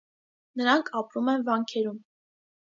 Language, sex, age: Armenian, female, 19-29